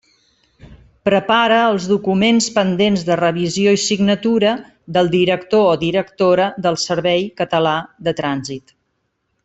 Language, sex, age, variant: Catalan, female, 50-59, Central